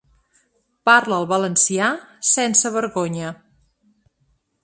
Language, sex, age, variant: Catalan, female, 40-49, Central